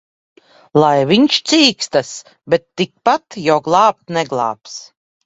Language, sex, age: Latvian, female, 40-49